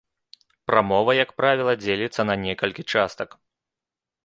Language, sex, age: Belarusian, male, 30-39